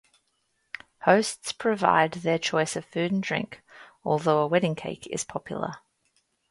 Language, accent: English, Australian English